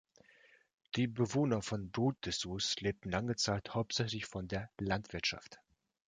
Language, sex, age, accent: German, male, 30-39, Russisch Deutsch